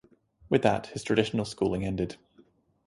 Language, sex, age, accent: English, male, 19-29, England English